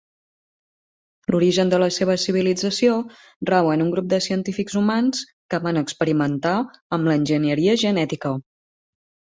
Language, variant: Catalan, Central